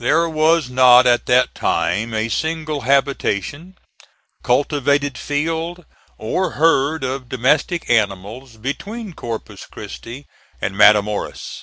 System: none